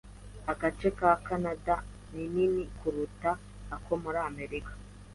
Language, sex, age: Kinyarwanda, female, 19-29